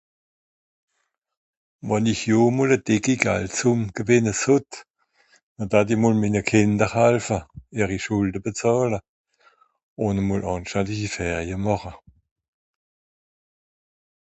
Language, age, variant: Swiss German, 60-69, Nordniederàlemmànisch (Rishoffe, Zàwere, Bùsswìller, Hawenau, Brüemt, Stroossbùri, Molse, Dàmbàch, Schlettstàtt, Pfàlzbùri usw.)